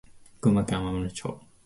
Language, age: Japanese, 19-29